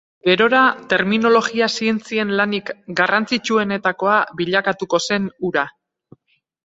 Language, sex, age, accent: Basque, female, 40-49, Mendebalekoa (Araba, Bizkaia, Gipuzkoako mendebaleko herri batzuk)